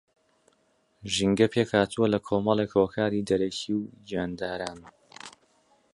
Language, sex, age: Central Kurdish, male, 19-29